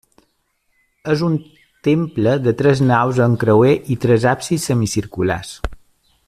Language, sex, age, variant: Catalan, male, 40-49, Balear